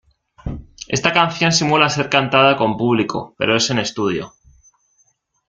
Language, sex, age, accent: Spanish, male, 19-29, España: Centro-Sur peninsular (Madrid, Toledo, Castilla-La Mancha)